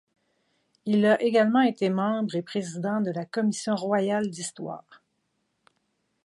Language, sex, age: French, female, 50-59